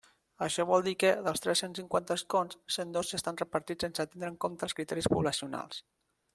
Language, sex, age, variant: Catalan, male, 30-39, Central